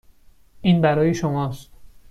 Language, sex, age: Persian, male, 19-29